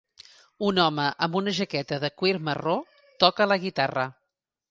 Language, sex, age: Catalan, female, 50-59